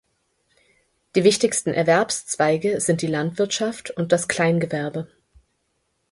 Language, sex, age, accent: German, female, 30-39, Deutschland Deutsch